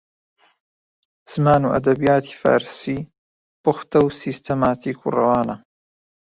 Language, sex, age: Central Kurdish, male, 30-39